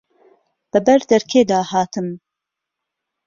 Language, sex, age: Central Kurdish, female, 30-39